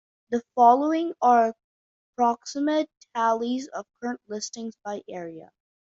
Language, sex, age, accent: English, male, under 19, United States English